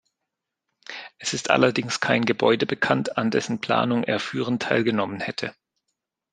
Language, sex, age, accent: German, male, 30-39, Deutschland Deutsch